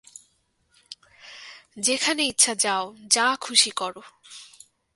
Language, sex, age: Bengali, female, 19-29